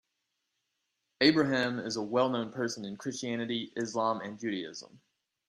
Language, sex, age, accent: English, male, 19-29, United States English